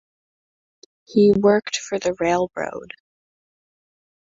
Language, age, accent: English, under 19, United States English